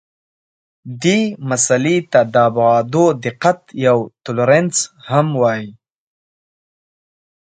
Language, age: Pashto, 19-29